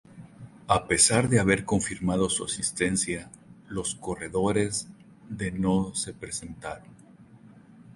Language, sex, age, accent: Spanish, male, 30-39, México